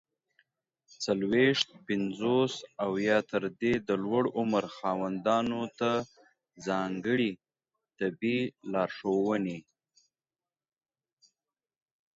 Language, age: Pashto, 30-39